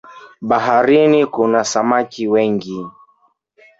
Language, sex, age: Swahili, male, 19-29